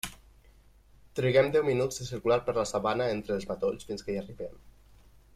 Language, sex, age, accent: Catalan, male, 30-39, valencià